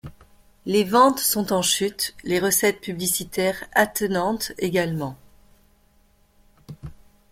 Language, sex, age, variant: French, female, 40-49, Français de métropole